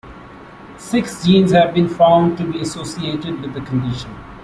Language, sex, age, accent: English, male, 30-39, India and South Asia (India, Pakistan, Sri Lanka)